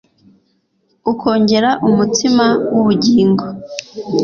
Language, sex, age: Kinyarwanda, female, 19-29